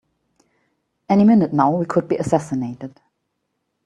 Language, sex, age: English, female, 50-59